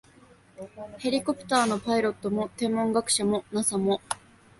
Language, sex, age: Japanese, female, 19-29